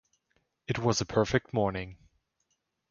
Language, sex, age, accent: English, male, under 19, England English